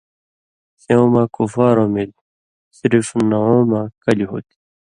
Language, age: Indus Kohistani, 30-39